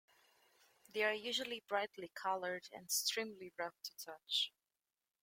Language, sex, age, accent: English, female, 19-29, Welsh English